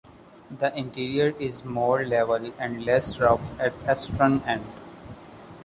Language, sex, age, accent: English, male, 19-29, India and South Asia (India, Pakistan, Sri Lanka)